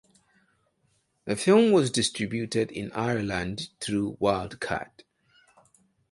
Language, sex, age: English, male, 30-39